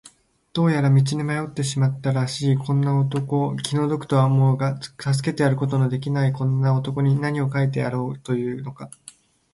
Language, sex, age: Japanese, male, under 19